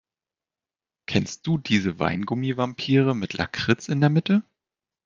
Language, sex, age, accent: German, male, 19-29, Deutschland Deutsch